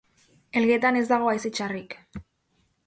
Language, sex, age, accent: Basque, female, 19-29, Erdialdekoa edo Nafarra (Gipuzkoa, Nafarroa)